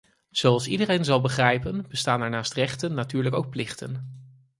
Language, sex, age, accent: Dutch, male, 30-39, Nederlands Nederlands